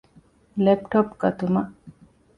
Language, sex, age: Divehi, female, 40-49